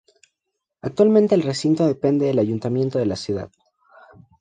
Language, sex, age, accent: Spanish, male, under 19, Andino-Pacífico: Colombia, Perú, Ecuador, oeste de Bolivia y Venezuela andina